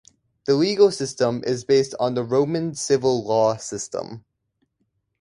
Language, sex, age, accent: English, male, under 19, United States English